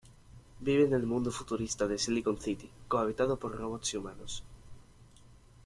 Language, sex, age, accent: Spanish, male, 19-29, España: Sur peninsular (Andalucia, Extremadura, Murcia)